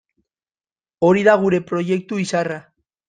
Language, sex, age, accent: Basque, male, 19-29, Mendebalekoa (Araba, Bizkaia, Gipuzkoako mendebaleko herri batzuk)